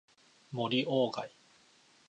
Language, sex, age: Japanese, male, 19-29